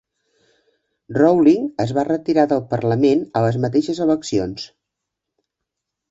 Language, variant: Catalan, Central